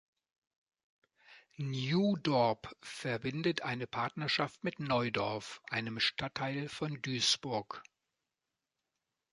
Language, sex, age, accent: German, male, 50-59, Deutschland Deutsch